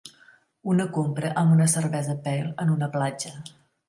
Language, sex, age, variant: Catalan, female, 50-59, Central